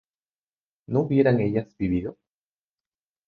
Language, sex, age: Spanish, male, 30-39